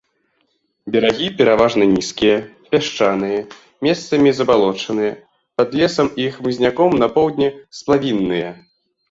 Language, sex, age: Belarusian, male, under 19